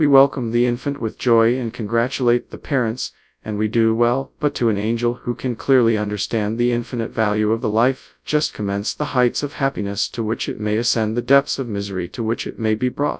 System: TTS, FastPitch